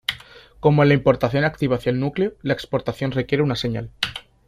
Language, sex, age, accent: Spanish, male, 19-29, España: Sur peninsular (Andalucia, Extremadura, Murcia)